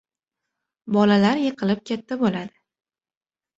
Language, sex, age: Uzbek, female, 19-29